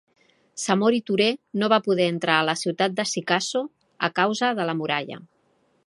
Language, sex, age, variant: Catalan, female, 50-59, Central